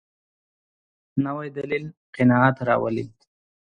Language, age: Pashto, 30-39